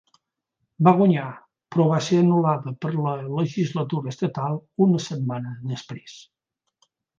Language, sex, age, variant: Catalan, male, 60-69, Central